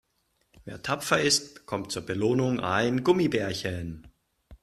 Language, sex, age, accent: German, male, 40-49, Deutschland Deutsch